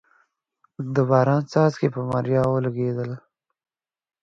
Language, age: Pashto, 19-29